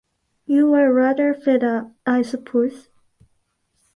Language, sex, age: English, female, 19-29